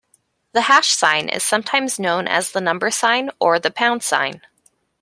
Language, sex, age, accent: English, female, 19-29, Canadian English